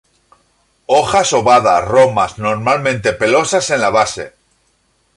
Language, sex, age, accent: Spanish, male, 40-49, España: Centro-Sur peninsular (Madrid, Toledo, Castilla-La Mancha)